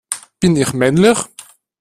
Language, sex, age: German, male, under 19